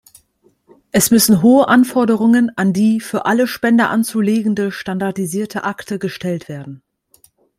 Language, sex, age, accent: German, female, 30-39, Deutschland Deutsch